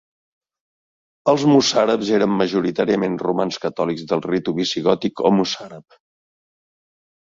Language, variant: Catalan, Central